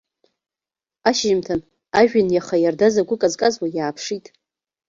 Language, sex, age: Abkhazian, female, 30-39